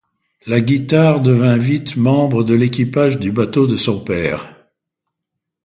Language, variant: French, Français de métropole